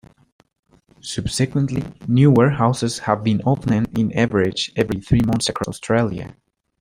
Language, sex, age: English, male, under 19